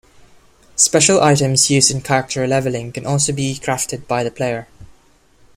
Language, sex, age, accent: English, male, 19-29, Filipino